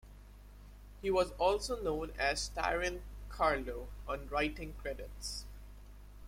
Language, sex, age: English, male, 19-29